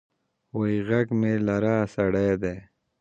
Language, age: Pashto, 19-29